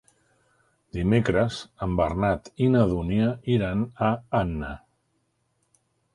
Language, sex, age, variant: Catalan, male, 60-69, Central